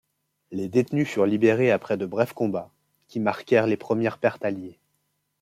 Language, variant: French, Français de métropole